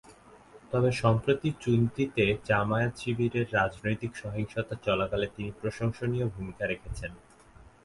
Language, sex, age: Bengali, male, 19-29